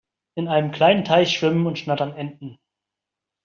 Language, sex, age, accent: German, male, 19-29, Deutschland Deutsch